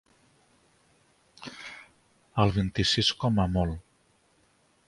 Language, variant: Catalan, Central